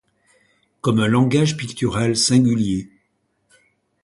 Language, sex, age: French, male, 60-69